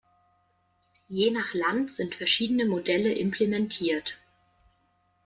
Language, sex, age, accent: German, female, 19-29, Deutschland Deutsch